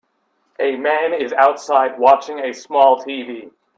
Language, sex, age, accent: English, male, under 19, United States English